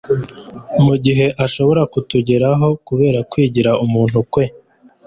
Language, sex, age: Kinyarwanda, male, 19-29